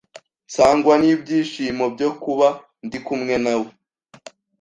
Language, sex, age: Kinyarwanda, male, 19-29